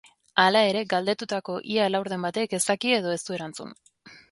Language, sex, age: Basque, female, 30-39